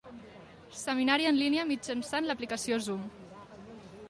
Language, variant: Catalan, Central